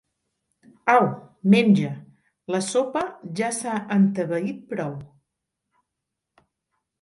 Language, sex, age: Catalan, male, 40-49